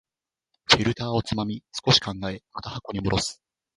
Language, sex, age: Japanese, female, 19-29